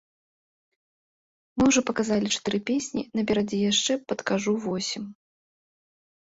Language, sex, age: Belarusian, female, 30-39